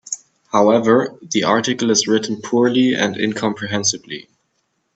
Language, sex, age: English, male, 19-29